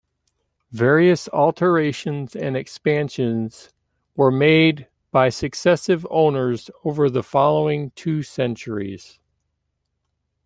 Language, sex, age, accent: English, male, 40-49, United States English